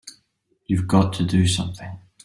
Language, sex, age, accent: English, male, 30-39, Australian English